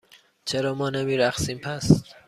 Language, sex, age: Persian, male, 30-39